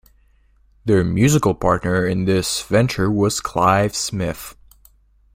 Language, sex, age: English, male, under 19